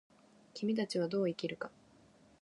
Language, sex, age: Japanese, female, 19-29